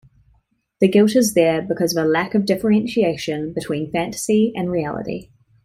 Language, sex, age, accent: English, female, 19-29, New Zealand English